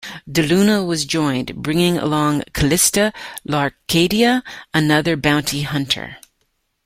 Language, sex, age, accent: English, female, 50-59, Canadian English